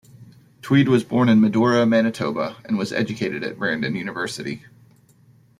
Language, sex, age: English, male, 30-39